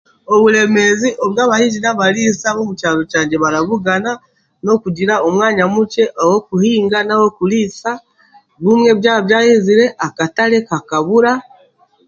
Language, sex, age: Chiga, female, 40-49